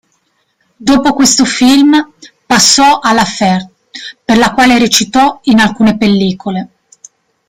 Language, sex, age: Italian, female, 30-39